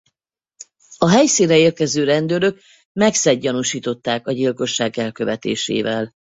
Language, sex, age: Hungarian, female, 50-59